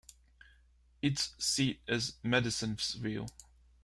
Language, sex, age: English, male, 30-39